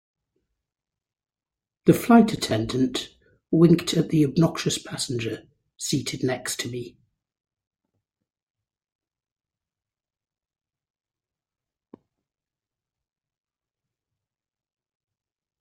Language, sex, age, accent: English, male, 50-59, Welsh English